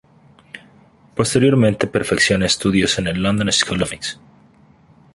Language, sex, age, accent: Spanish, male, 30-39, México